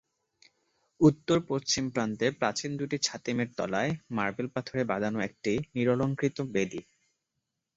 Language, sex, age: Bengali, male, 19-29